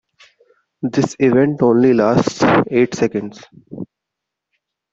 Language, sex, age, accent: English, male, 19-29, India and South Asia (India, Pakistan, Sri Lanka)